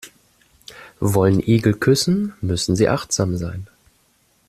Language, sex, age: German, male, 19-29